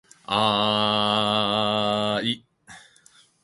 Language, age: Japanese, 30-39